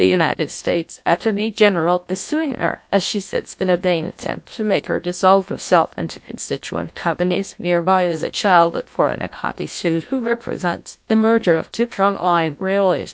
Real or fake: fake